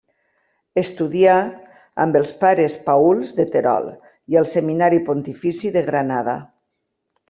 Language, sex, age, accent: Catalan, female, 60-69, valencià